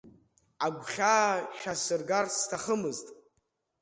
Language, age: Abkhazian, under 19